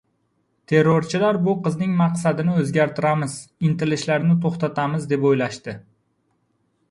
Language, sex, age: Uzbek, male, 19-29